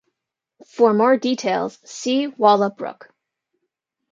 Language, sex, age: English, female, 19-29